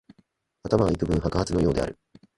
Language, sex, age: Japanese, male, 19-29